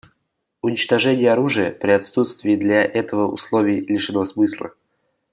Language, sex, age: Russian, male, under 19